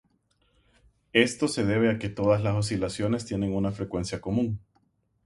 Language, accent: Spanish, América central